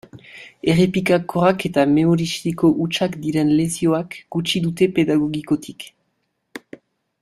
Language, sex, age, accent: Basque, male, 19-29, Nafar-lapurtarra edo Zuberotarra (Lapurdi, Nafarroa Beherea, Zuberoa)